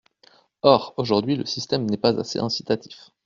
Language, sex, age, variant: French, male, 30-39, Français de métropole